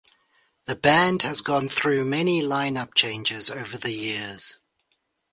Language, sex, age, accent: English, male, 40-49, Southern African (South Africa, Zimbabwe, Namibia)